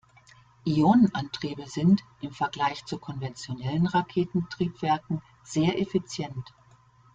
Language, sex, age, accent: German, female, 60-69, Deutschland Deutsch